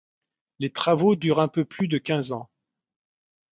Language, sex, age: French, male, 60-69